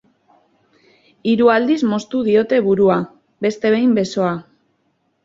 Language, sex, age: Basque, female, 19-29